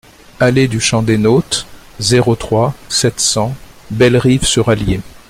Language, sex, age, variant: French, male, 60-69, Français de métropole